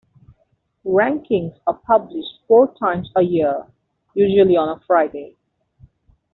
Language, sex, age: English, male, 19-29